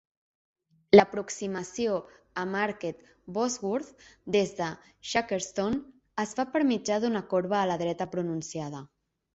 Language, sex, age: Catalan, female, 30-39